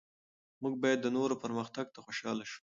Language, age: Pashto, 19-29